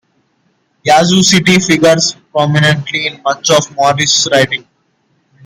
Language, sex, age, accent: English, male, under 19, India and South Asia (India, Pakistan, Sri Lanka)